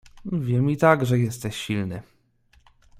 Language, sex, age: Polish, male, 30-39